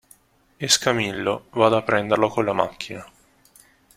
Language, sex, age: Italian, male, under 19